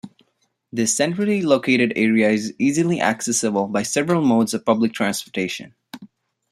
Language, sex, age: English, male, 50-59